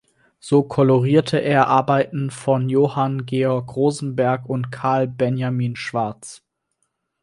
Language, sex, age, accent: German, male, 19-29, Deutschland Deutsch